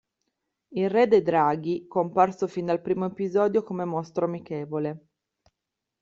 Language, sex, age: Italian, female, 30-39